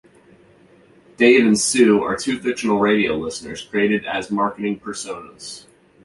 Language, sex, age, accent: English, male, 19-29, United States English